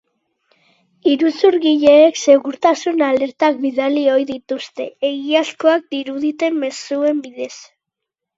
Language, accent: Basque, Mendebalekoa (Araba, Bizkaia, Gipuzkoako mendebaleko herri batzuk)